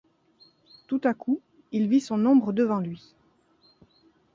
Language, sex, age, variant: French, female, 40-49, Français de métropole